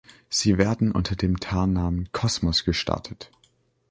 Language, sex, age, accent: German, male, under 19, Deutschland Deutsch